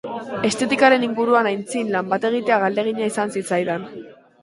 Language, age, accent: Basque, under 19, Mendebalekoa (Araba, Bizkaia, Gipuzkoako mendebaleko herri batzuk)